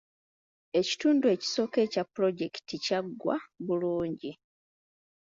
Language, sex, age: Ganda, female, 30-39